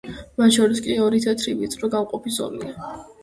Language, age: Georgian, under 19